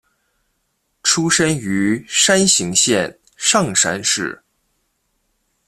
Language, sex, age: Chinese, male, 19-29